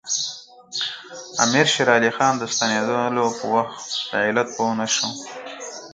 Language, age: Pashto, 30-39